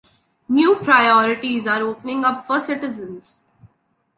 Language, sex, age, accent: English, female, 19-29, India and South Asia (India, Pakistan, Sri Lanka)